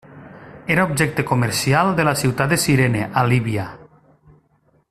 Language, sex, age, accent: Catalan, male, 40-49, valencià